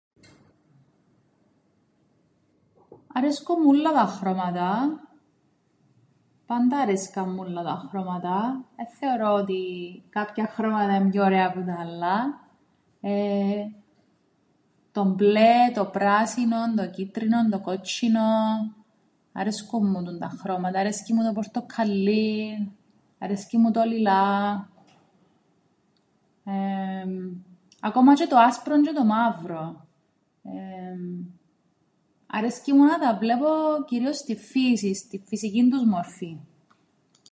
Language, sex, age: Greek, female, 30-39